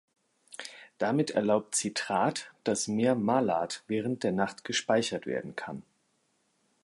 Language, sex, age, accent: German, male, 30-39, Deutschland Deutsch